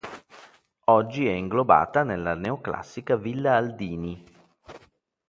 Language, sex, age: Italian, male, 40-49